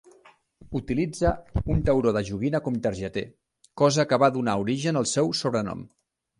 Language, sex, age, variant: Catalan, male, 40-49, Central